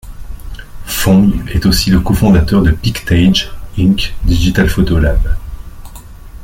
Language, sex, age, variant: French, male, 40-49, Français de métropole